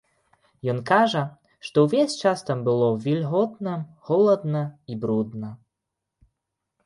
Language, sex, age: Belarusian, male, 19-29